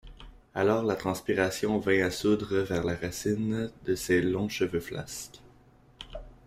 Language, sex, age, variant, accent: French, male, 19-29, Français d'Amérique du Nord, Français du Canada